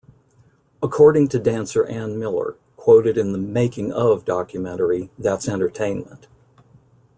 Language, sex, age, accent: English, male, 60-69, United States English